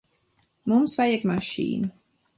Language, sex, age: Latvian, female, 19-29